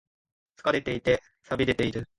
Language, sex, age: Japanese, male, 19-29